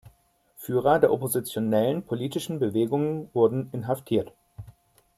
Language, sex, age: German, male, 50-59